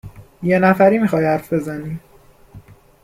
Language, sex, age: Persian, male, under 19